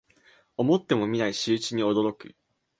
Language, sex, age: Japanese, male, 19-29